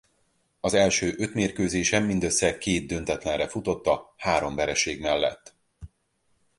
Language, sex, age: Hungarian, male, 40-49